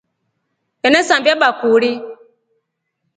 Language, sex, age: Rombo, female, 30-39